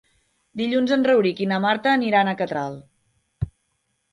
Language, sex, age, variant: Catalan, female, 19-29, Central